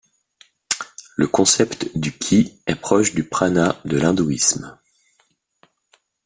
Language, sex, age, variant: French, male, 40-49, Français de métropole